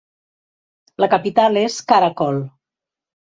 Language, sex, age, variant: Catalan, female, 50-59, Central